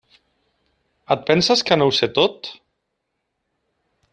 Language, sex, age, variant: Catalan, male, 30-39, Central